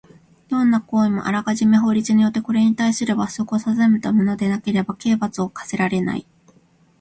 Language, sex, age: Japanese, female, 40-49